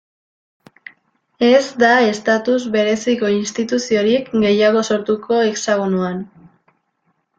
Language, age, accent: Basque, 19-29, Erdialdekoa edo Nafarra (Gipuzkoa, Nafarroa)